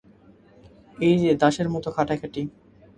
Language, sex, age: Bengali, male, 19-29